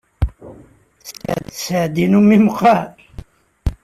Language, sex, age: Kabyle, male, 40-49